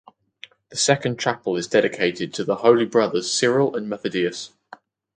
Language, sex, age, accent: English, male, under 19, England English